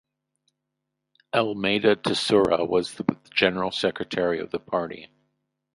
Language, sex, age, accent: English, male, 60-69, United States English